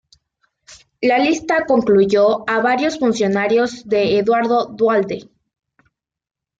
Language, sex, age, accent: Spanish, female, under 19, México